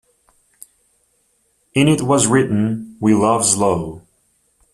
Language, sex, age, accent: English, male, 19-29, United States English